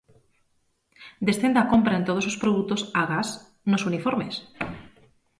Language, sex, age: Galician, female, 30-39